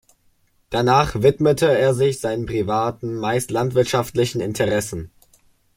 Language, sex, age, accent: German, male, under 19, Deutschland Deutsch